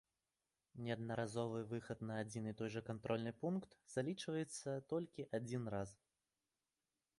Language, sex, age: Belarusian, male, 19-29